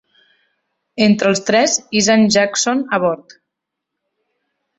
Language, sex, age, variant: Catalan, female, 19-29, Central